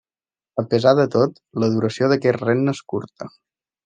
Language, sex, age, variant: Catalan, male, 19-29, Balear